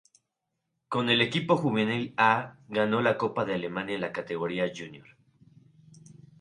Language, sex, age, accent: Spanish, male, 19-29, México